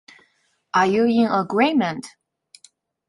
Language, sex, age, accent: English, female, 40-49, United States English